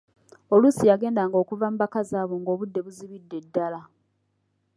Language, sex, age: Ganda, female, 19-29